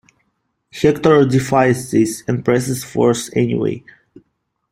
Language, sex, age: English, male, 19-29